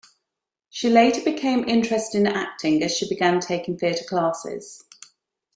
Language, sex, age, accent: English, female, 40-49, England English